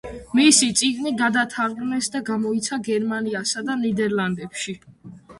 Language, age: Georgian, under 19